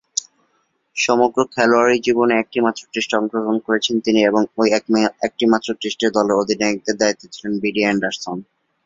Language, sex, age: Bengali, male, 19-29